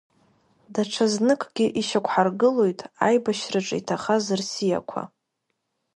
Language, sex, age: Abkhazian, female, under 19